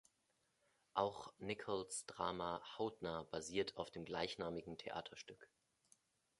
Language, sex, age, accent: German, male, 30-39, Deutschland Deutsch